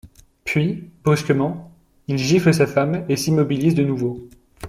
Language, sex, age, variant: French, male, 19-29, Français de métropole